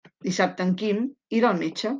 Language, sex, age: Catalan, female, 50-59